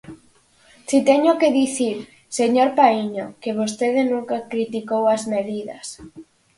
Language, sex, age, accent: Galician, female, under 19, Normativo (estándar)